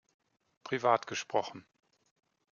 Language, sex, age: German, male, 40-49